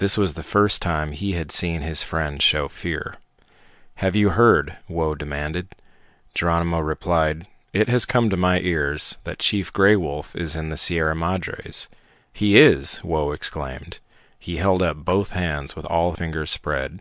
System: none